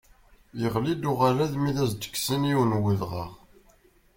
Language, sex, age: Kabyle, male, 19-29